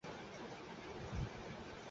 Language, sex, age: Bengali, female, 19-29